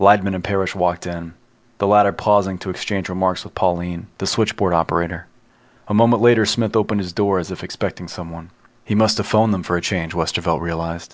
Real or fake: real